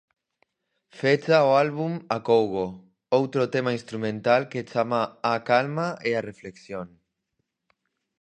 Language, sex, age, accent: Galician, male, 19-29, Normativo (estándar)